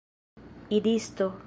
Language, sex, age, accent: Esperanto, female, under 19, Internacia